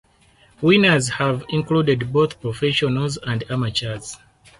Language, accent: English, Southern African (South Africa, Zimbabwe, Namibia)